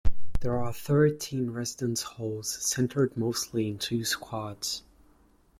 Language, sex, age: English, male, 19-29